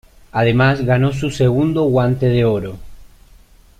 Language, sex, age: Spanish, male, 30-39